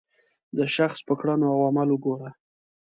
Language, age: Pashto, 19-29